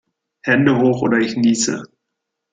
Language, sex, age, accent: German, male, 30-39, Deutschland Deutsch